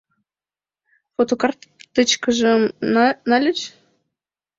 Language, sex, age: Mari, female, 19-29